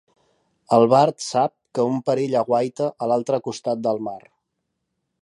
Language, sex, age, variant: Catalan, male, 30-39, Central